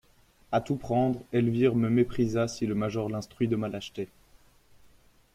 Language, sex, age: French, male, 19-29